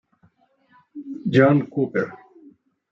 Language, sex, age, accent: Spanish, male, 40-49, España: Centro-Sur peninsular (Madrid, Toledo, Castilla-La Mancha)